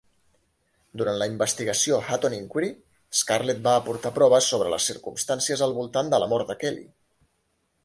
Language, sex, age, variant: Catalan, male, 30-39, Central